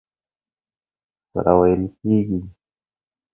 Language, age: Pashto, 50-59